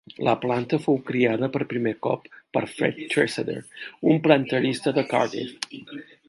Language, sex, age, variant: Catalan, male, 50-59, Central